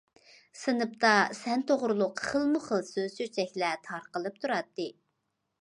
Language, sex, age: Uyghur, female, 19-29